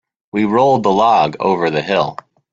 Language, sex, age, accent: English, male, 30-39, United States English